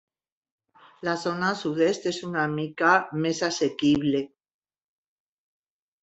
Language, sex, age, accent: Catalan, female, 60-69, valencià